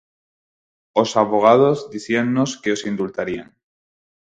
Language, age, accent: Galician, 19-29, Neofalante